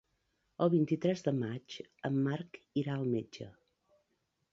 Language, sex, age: Catalan, female, 50-59